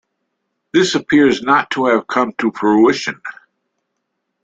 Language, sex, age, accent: English, male, 60-69, United States English